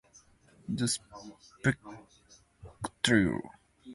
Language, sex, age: English, male, 19-29